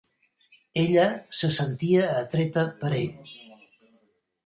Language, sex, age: Catalan, male, 80-89